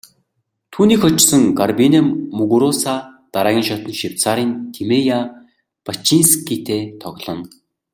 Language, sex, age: Mongolian, male, 19-29